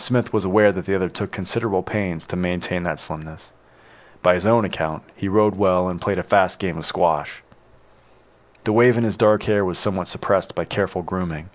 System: none